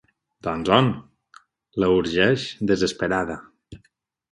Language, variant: Catalan, Balear